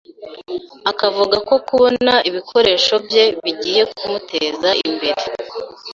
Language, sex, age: Kinyarwanda, female, 19-29